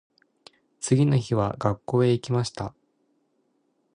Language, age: Japanese, 19-29